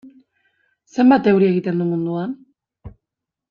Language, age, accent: Basque, 19-29, Mendebalekoa (Araba, Bizkaia, Gipuzkoako mendebaleko herri batzuk)